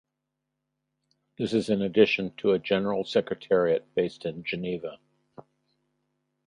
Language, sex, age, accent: English, male, 60-69, United States English